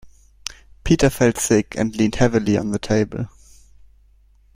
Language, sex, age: English, male, under 19